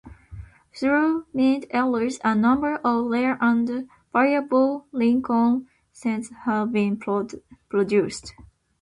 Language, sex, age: English, female, 19-29